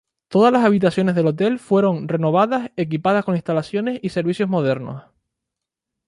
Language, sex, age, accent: Spanish, male, 19-29, España: Islas Canarias